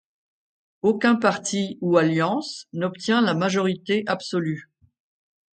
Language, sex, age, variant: French, female, 60-69, Français de métropole